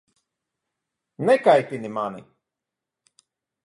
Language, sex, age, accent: Latvian, male, 40-49, Rigas